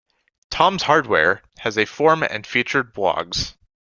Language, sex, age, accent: English, male, under 19, United States English